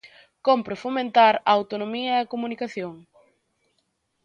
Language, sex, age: Galician, female, 19-29